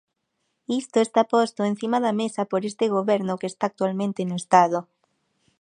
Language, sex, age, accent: Galician, female, 19-29, Oriental (común en zona oriental)